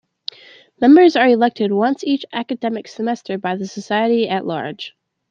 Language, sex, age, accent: English, female, under 19, United States English